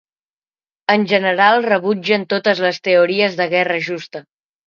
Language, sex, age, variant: Catalan, male, under 19, Central